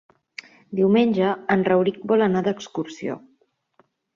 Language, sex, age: Catalan, female, 19-29